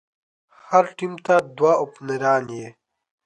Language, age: Pashto, 19-29